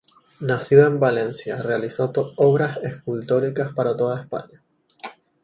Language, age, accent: Spanish, 19-29, España: Islas Canarias